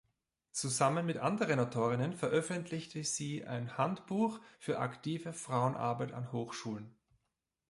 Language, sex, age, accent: German, male, 40-49, Österreichisches Deutsch